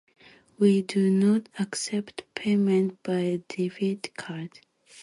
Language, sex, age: English, female, 19-29